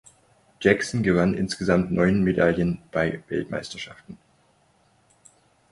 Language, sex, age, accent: German, male, 30-39, Deutschland Deutsch